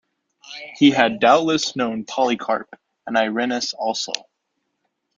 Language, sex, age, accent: English, male, under 19, United States English